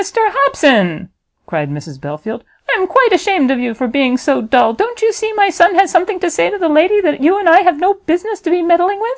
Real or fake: real